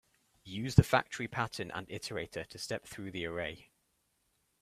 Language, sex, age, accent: English, male, 19-29, England English